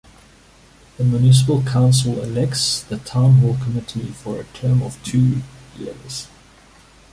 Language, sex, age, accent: English, male, 30-39, Southern African (South Africa, Zimbabwe, Namibia)